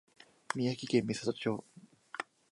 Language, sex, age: Japanese, male, under 19